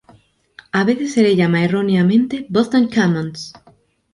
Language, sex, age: Spanish, female, 19-29